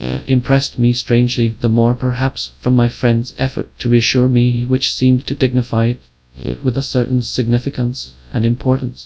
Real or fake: fake